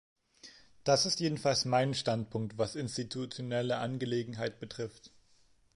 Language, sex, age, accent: German, male, 19-29, Deutschland Deutsch